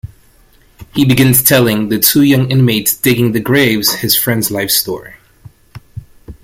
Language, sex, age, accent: English, male, 19-29, United States English